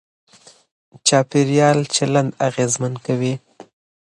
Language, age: Pashto, 19-29